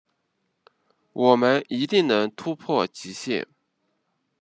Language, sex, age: Chinese, male, 30-39